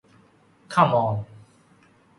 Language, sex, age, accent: English, male, 19-29, Malaysian English